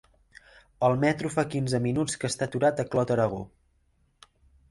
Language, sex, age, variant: Catalan, male, 19-29, Central